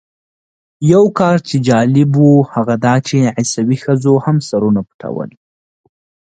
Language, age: Pashto, 19-29